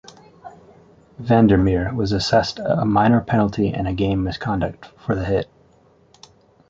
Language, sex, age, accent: English, male, 30-39, United States English